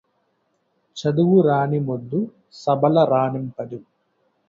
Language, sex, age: Telugu, male, 19-29